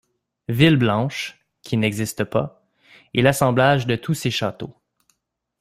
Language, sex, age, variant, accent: French, male, 19-29, Français d'Amérique du Nord, Français du Canada